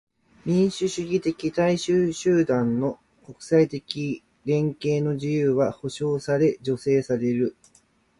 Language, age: Japanese, 30-39